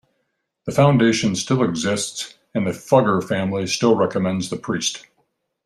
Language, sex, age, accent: English, male, 50-59, Canadian English